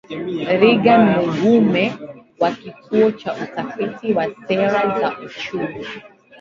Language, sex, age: Swahili, female, 19-29